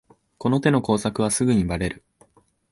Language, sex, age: Japanese, male, 19-29